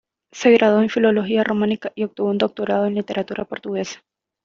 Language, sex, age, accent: Spanish, female, 19-29, América central